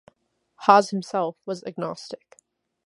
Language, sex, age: English, female, 19-29